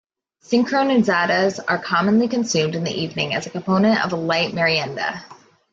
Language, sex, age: English, female, 30-39